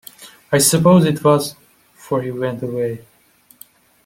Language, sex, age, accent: English, male, 19-29, United States English